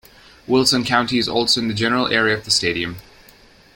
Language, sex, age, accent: English, male, 19-29, United States English